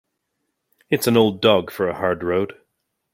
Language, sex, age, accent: English, male, 40-49, Canadian English